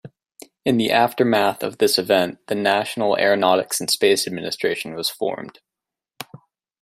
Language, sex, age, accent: English, male, 19-29, United States English